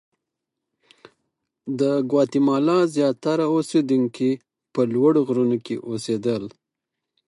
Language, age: Pashto, 30-39